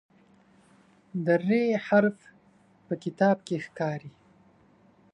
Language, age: Pashto, 19-29